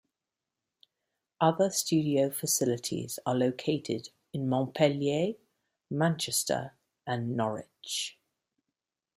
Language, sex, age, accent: English, female, 40-49, England English